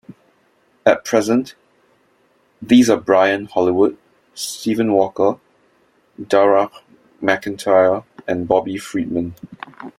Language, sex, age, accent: English, male, 19-29, Singaporean English